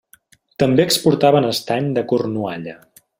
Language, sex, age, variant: Catalan, male, 19-29, Central